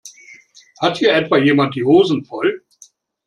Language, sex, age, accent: German, male, 60-69, Deutschland Deutsch